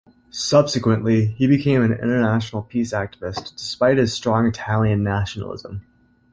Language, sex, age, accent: English, male, 19-29, United States English